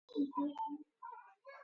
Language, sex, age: Bengali, male, under 19